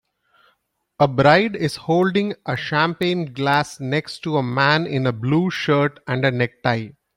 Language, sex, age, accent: English, male, 40-49, India and South Asia (India, Pakistan, Sri Lanka)